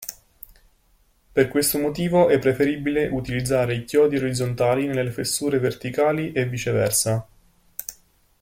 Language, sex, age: Italian, male, 19-29